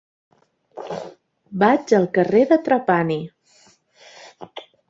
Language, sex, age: Catalan, female, 30-39